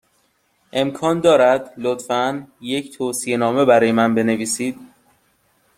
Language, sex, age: Persian, male, 19-29